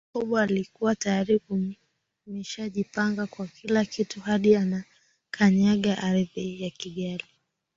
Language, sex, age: Swahili, female, 19-29